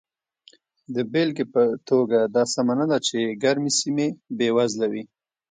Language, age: Pashto, 30-39